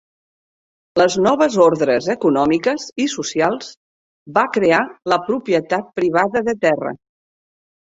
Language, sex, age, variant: Catalan, female, 60-69, Central